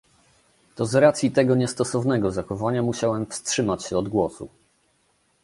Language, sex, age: Polish, male, 30-39